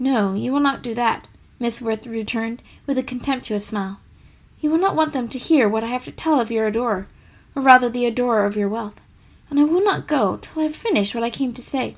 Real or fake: real